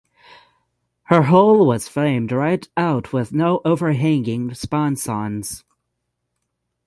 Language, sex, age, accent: English, male, 19-29, United States English; England English